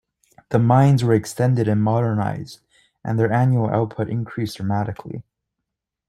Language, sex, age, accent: English, male, 19-29, Canadian English